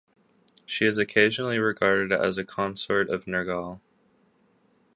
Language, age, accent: English, under 19, United States English